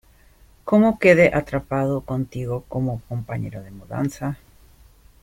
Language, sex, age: Spanish, female, 50-59